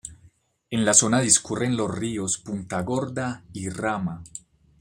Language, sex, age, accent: Spanish, male, 19-29, Caribe: Cuba, Venezuela, Puerto Rico, República Dominicana, Panamá, Colombia caribeña, México caribeño, Costa del golfo de México